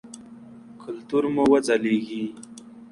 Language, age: Pashto, 19-29